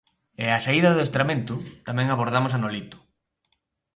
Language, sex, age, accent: Galician, male, 30-39, Oriental (común en zona oriental)